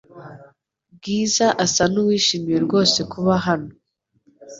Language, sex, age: Kinyarwanda, female, 19-29